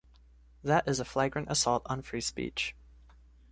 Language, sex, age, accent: English, male, 19-29, United States English